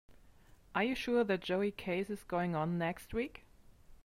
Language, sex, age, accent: English, female, 30-39, United States English